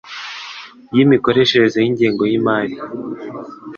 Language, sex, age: Kinyarwanda, male, under 19